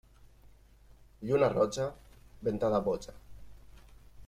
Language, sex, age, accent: Catalan, male, 30-39, valencià